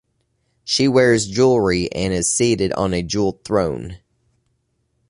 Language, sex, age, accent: English, male, 30-39, United States English